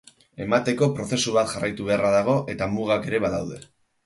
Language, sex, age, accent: Basque, male, 30-39, Mendebalekoa (Araba, Bizkaia, Gipuzkoako mendebaleko herri batzuk)